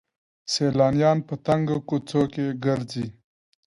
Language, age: Pashto, 19-29